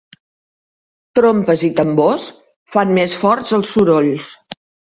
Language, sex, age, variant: Catalan, female, 70-79, Central